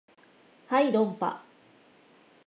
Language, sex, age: Japanese, female, 30-39